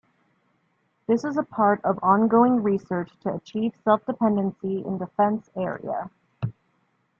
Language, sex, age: English, female, 19-29